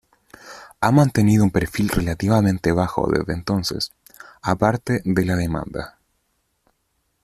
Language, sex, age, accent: Spanish, male, 19-29, Chileno: Chile, Cuyo